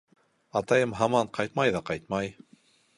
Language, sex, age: Bashkir, male, 40-49